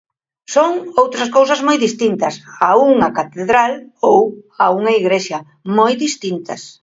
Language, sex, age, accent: Galician, female, 60-69, Normativo (estándar)